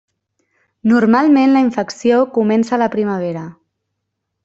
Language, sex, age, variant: Catalan, female, 19-29, Central